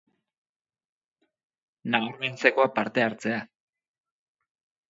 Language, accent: Basque, Mendebalekoa (Araba, Bizkaia, Gipuzkoako mendebaleko herri batzuk)